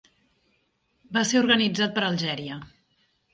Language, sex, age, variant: Catalan, female, 40-49, Central